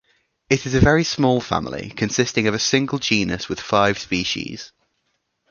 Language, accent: English, England English